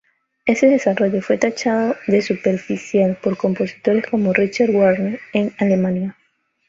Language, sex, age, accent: Spanish, female, 19-29, Andino-Pacífico: Colombia, Perú, Ecuador, oeste de Bolivia y Venezuela andina